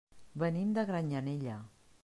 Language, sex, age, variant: Catalan, female, 50-59, Central